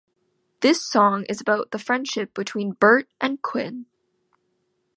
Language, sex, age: English, female, 19-29